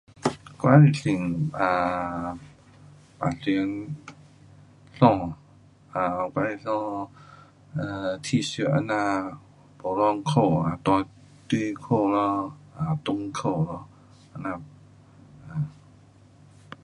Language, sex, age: Pu-Xian Chinese, male, 40-49